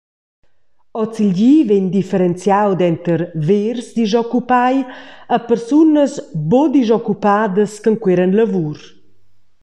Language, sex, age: Romansh, female, 40-49